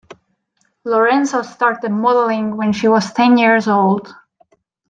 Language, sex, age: English, female, 19-29